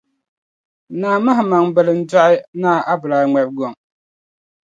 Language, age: Dagbani, 19-29